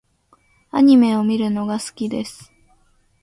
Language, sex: Japanese, female